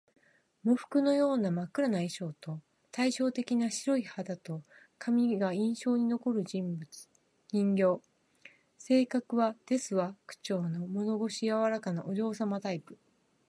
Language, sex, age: Japanese, female, 50-59